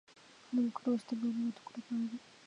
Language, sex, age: Japanese, female, 19-29